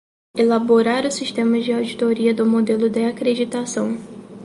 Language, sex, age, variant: Portuguese, female, 19-29, Portuguese (Brasil)